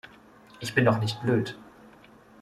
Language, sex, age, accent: German, male, 19-29, Deutschland Deutsch